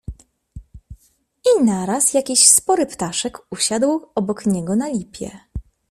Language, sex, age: Polish, female, 30-39